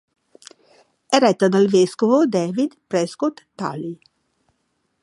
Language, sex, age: Italian, female, 60-69